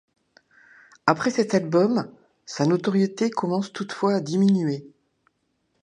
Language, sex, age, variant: French, female, 60-69, Français de métropole